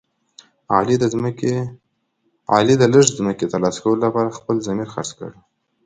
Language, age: Pashto, 19-29